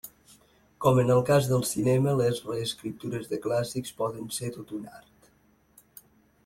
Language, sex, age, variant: Catalan, male, 19-29, Nord-Occidental